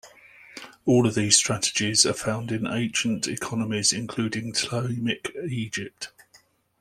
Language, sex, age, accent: English, male, 50-59, England English